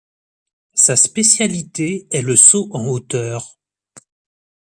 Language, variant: French, Français de métropole